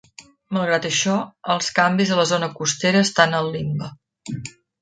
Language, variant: Catalan, Central